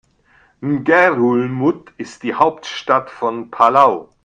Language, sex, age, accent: German, male, 60-69, Deutschland Deutsch